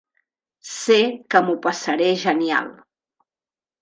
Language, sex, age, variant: Catalan, female, 50-59, Central